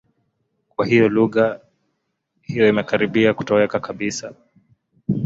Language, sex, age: Swahili, male, 19-29